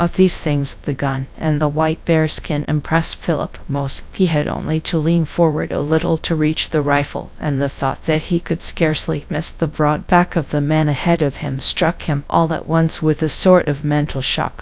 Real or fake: fake